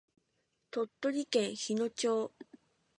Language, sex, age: Japanese, female, 19-29